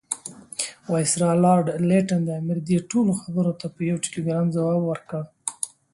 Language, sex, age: Pashto, male, 19-29